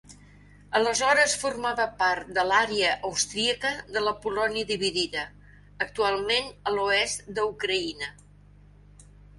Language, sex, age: Catalan, female, 70-79